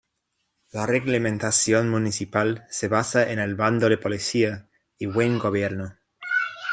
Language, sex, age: Spanish, male, 30-39